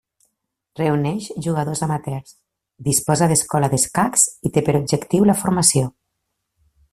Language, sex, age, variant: Catalan, female, 40-49, Septentrional